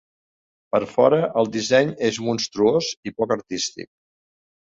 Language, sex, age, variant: Catalan, male, 70-79, Central